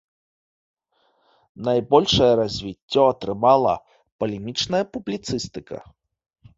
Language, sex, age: Belarusian, male, 30-39